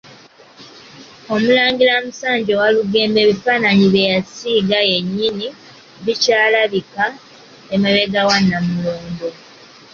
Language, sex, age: Ganda, female, 19-29